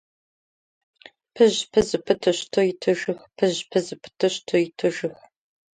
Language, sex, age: Russian, female, 40-49